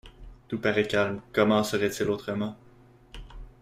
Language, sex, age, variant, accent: French, male, 19-29, Français d'Amérique du Nord, Français du Canada